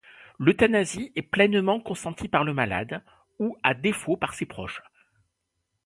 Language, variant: French, Français de métropole